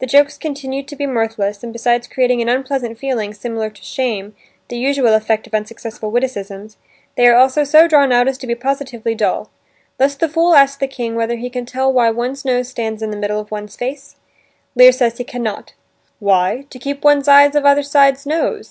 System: none